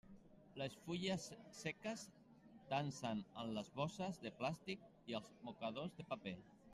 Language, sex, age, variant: Catalan, female, 50-59, Central